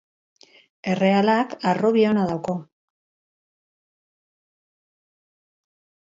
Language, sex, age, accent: Basque, female, 50-59, Mendebalekoa (Araba, Bizkaia, Gipuzkoako mendebaleko herri batzuk)